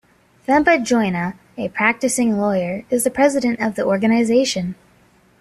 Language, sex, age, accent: English, female, 19-29, United States English